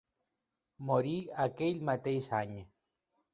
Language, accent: Catalan, valencià